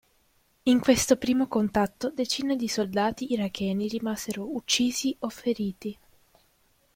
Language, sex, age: Italian, female, 19-29